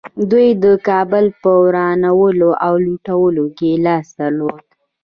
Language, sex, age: Pashto, female, 19-29